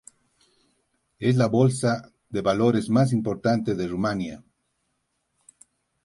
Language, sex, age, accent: Spanish, male, 40-49, Andino-Pacífico: Colombia, Perú, Ecuador, oeste de Bolivia y Venezuela andina